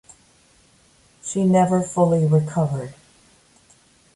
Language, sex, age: English, female, 60-69